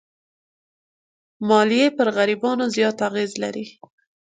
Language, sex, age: Pashto, female, 19-29